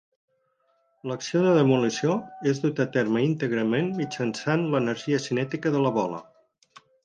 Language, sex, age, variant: Catalan, male, 60-69, Central